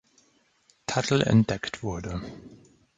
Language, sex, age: German, male, 30-39